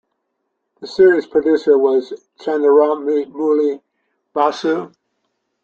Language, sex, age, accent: English, male, 70-79, Canadian English